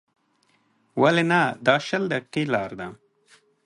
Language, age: Pashto, 30-39